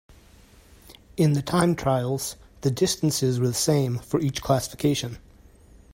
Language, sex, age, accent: English, male, 30-39, United States English